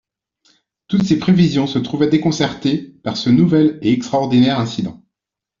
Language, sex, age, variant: French, male, 40-49, Français de métropole